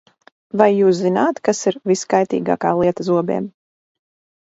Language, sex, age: Latvian, female, 40-49